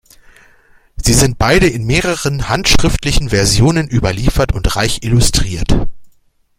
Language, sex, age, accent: German, male, 40-49, Deutschland Deutsch